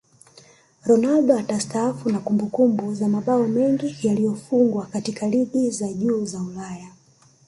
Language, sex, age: Swahili, female, 19-29